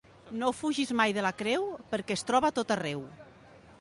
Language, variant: Catalan, Septentrional